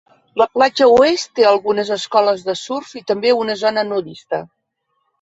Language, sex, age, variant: Catalan, female, 50-59, Central